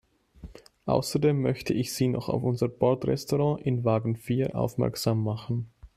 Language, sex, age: German, male, 30-39